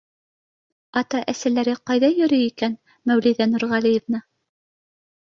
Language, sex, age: Bashkir, female, 50-59